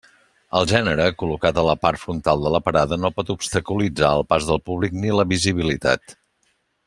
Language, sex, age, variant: Catalan, male, 60-69, Central